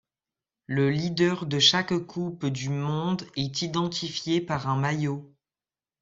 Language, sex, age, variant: French, male, under 19, Français de métropole